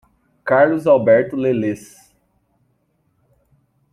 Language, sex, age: Portuguese, male, 19-29